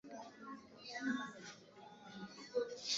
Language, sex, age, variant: Swahili, male, 30-39, Kiswahili cha Bara ya Kenya